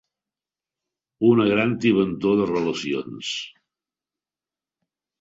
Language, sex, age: Catalan, male, 60-69